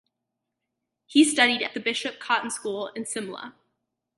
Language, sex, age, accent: English, female, under 19, United States English